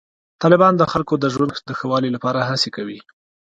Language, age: Pashto, 19-29